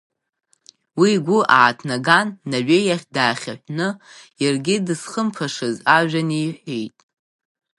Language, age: Abkhazian, under 19